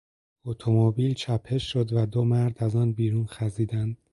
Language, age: Persian, 19-29